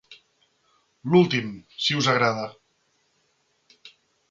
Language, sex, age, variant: Catalan, male, 40-49, Central